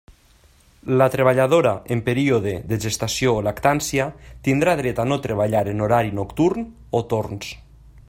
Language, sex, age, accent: Catalan, male, 30-39, valencià